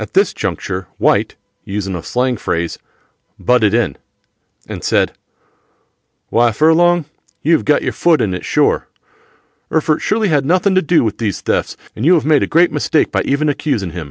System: none